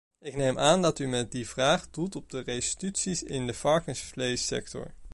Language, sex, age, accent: Dutch, male, 19-29, Nederlands Nederlands